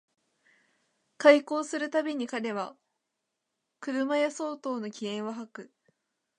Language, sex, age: Japanese, female, 19-29